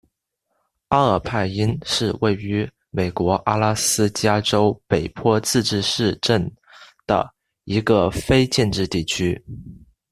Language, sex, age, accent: Chinese, male, under 19, 出生地：广东省